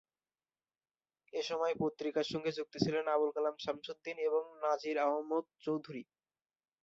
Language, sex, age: Bengali, male, under 19